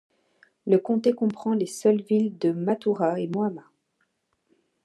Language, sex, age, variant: French, female, 50-59, Français de métropole